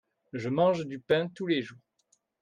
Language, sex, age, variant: French, male, 40-49, Français de métropole